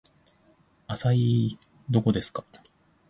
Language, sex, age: Japanese, male, 40-49